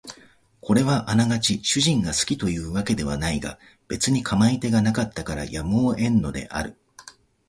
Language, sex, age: Japanese, male, 30-39